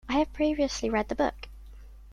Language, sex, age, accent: English, female, under 19, England English